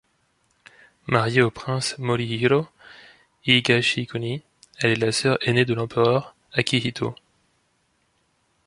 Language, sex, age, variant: French, male, 19-29, Français de métropole